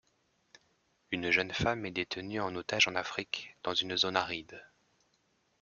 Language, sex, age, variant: French, male, 30-39, Français de métropole